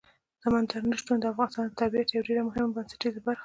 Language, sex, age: Pashto, female, 19-29